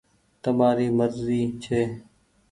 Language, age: Goaria, 19-29